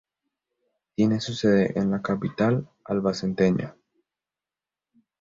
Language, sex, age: Spanish, male, under 19